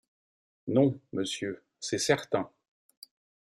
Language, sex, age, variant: French, male, 50-59, Français de métropole